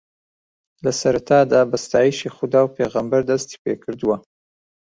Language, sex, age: Central Kurdish, male, 30-39